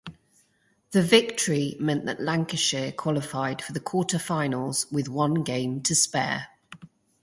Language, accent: English, British English